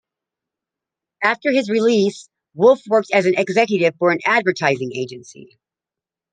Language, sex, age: English, female, 40-49